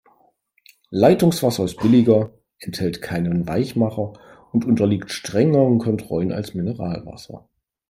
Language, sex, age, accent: German, male, 40-49, Deutschland Deutsch